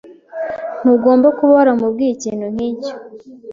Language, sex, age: Kinyarwanda, female, 19-29